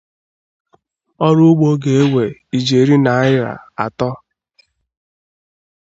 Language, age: Igbo, 30-39